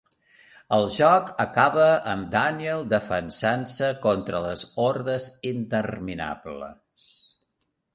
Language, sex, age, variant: Catalan, male, 50-59, Central